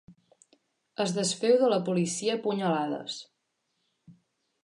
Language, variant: Catalan, Central